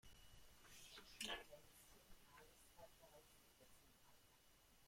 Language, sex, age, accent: Basque, female, 40-49, Mendebalekoa (Araba, Bizkaia, Gipuzkoako mendebaleko herri batzuk)